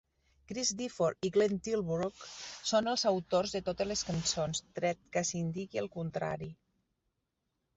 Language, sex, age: Catalan, female, 50-59